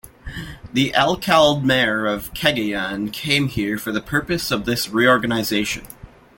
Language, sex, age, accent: English, male, under 19, Canadian English